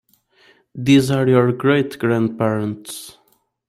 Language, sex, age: English, male, 19-29